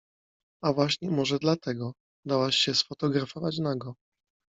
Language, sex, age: Polish, male, 30-39